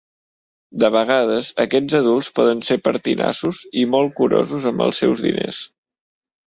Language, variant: Catalan, Central